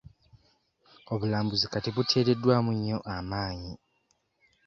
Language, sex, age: Ganda, male, 19-29